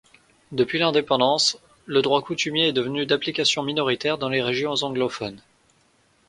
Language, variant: French, Français de métropole